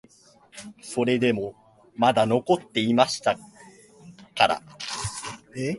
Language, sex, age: Japanese, male, 19-29